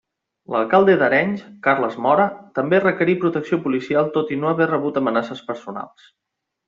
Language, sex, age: Catalan, male, 30-39